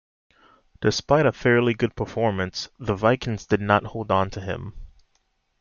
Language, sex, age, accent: English, male, 19-29, United States English